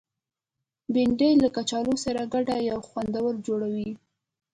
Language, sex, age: Pashto, female, 19-29